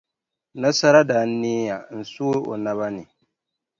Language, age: Dagbani, 30-39